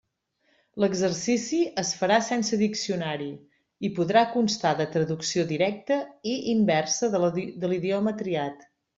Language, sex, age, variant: Catalan, female, 50-59, Central